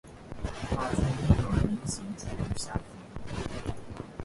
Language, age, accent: Chinese, 19-29, 出生地：上海市